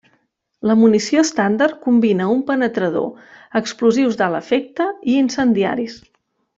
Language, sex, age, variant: Catalan, female, 40-49, Central